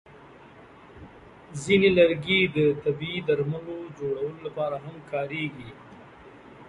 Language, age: Pashto, 40-49